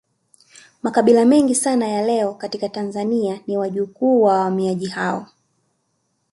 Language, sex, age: Swahili, female, 19-29